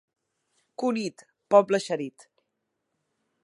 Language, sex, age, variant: Catalan, female, 40-49, Central